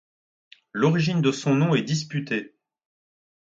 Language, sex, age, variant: French, male, 40-49, Français de métropole